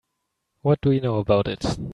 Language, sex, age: English, male, 19-29